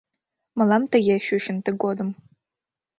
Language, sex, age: Mari, female, 19-29